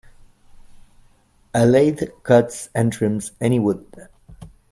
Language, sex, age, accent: English, male, 40-49, Canadian English